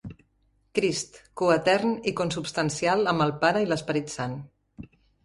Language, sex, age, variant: Catalan, female, 40-49, Central